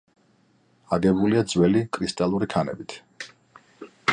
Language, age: Georgian, 40-49